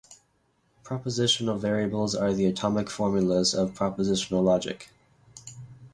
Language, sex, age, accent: English, male, under 19, United States English